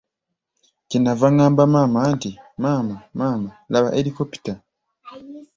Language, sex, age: Ganda, male, 19-29